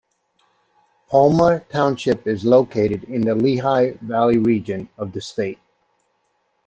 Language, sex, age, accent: English, male, 60-69, United States English